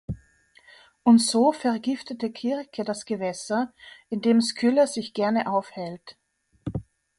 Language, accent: German, Österreichisches Deutsch